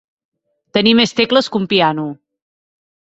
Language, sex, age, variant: Catalan, female, 30-39, Central